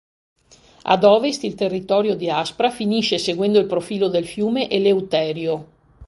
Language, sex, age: Italian, female, 60-69